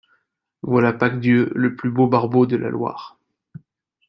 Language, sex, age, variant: French, male, 30-39, Français de métropole